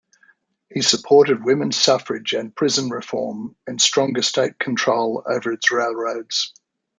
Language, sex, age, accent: English, male, 60-69, Australian English